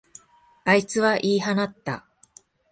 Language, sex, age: Japanese, female, 40-49